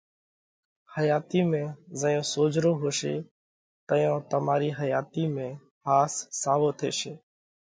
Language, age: Parkari Koli, 19-29